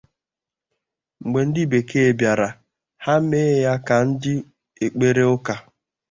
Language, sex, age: Igbo, male, 19-29